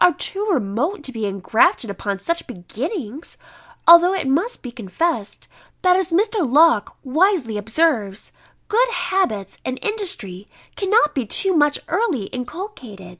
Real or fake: real